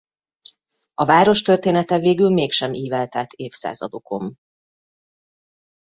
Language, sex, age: Hungarian, female, 30-39